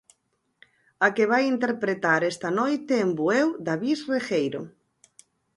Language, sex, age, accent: Galician, female, 50-59, Atlántico (seseo e gheada)